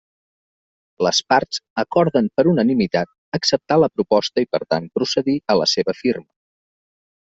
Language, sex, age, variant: Catalan, male, 30-39, Central